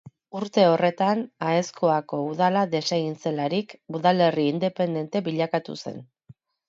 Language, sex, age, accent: Basque, female, 40-49, Erdialdekoa edo Nafarra (Gipuzkoa, Nafarroa)